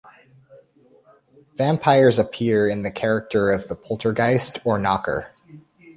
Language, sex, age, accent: English, male, 30-39, United States English